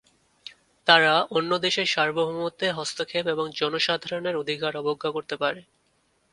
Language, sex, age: Bengali, male, 19-29